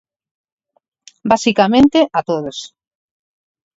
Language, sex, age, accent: Galician, female, 40-49, Normativo (estándar)